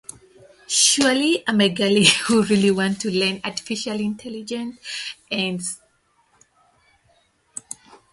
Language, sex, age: English, female, 30-39